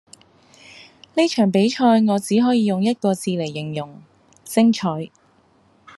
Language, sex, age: Cantonese, female, 30-39